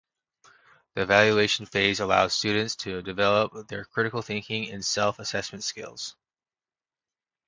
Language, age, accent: English, 19-29, United States English